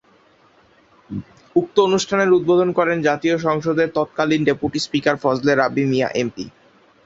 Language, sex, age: Bengali, male, under 19